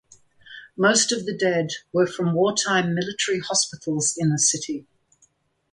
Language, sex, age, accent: English, female, 70-79, England English